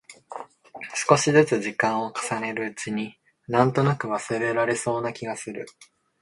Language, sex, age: Japanese, male, 19-29